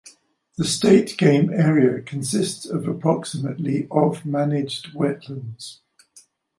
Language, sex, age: English, male, 70-79